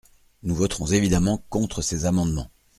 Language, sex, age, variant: French, male, 40-49, Français de métropole